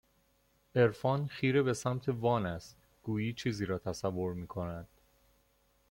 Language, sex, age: Persian, male, 30-39